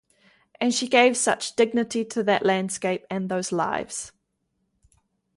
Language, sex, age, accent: English, female, 19-29, New Zealand English